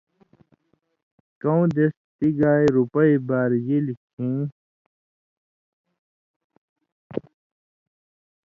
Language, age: Indus Kohistani, 19-29